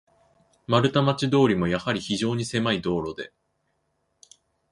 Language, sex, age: Japanese, male, 19-29